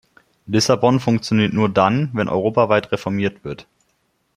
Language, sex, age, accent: German, male, 30-39, Deutschland Deutsch